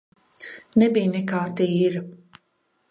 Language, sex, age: Latvian, female, 50-59